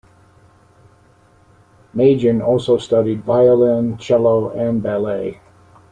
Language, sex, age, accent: English, male, 60-69, Canadian English